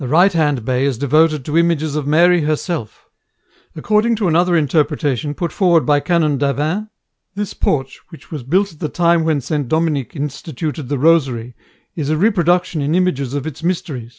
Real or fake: real